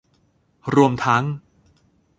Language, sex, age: Thai, male, 40-49